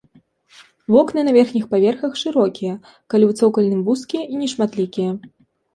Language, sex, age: Belarusian, female, 19-29